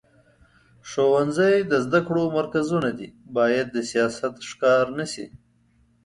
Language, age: Pashto, 30-39